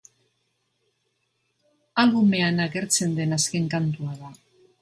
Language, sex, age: Basque, female, 60-69